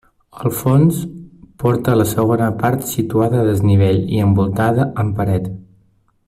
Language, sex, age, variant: Catalan, male, 19-29, Nord-Occidental